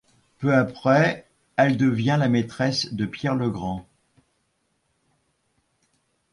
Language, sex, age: French, male, 70-79